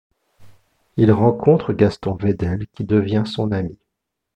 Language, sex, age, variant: French, male, 40-49, Français de métropole